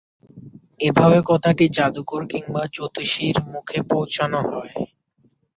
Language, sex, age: Bengali, male, under 19